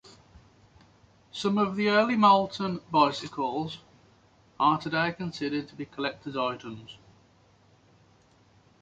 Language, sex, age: English, male, 19-29